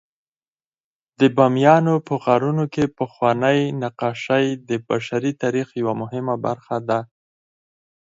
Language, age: Pashto, 30-39